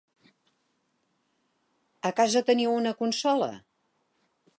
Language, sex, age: Catalan, female, 60-69